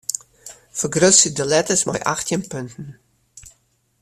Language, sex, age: Western Frisian, female, 60-69